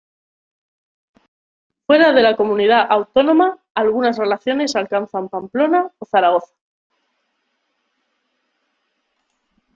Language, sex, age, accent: Spanish, female, 30-39, España: Centro-Sur peninsular (Madrid, Toledo, Castilla-La Mancha)